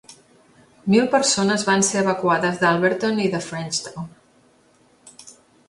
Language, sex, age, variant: Catalan, female, 40-49, Central